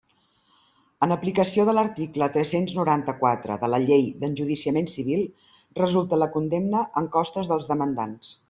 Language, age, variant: Catalan, 60-69, Central